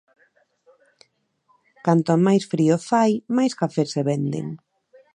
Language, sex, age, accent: Galician, female, 30-39, Normativo (estándar)